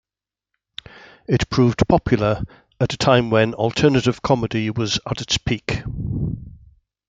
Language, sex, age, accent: English, male, 60-69, England English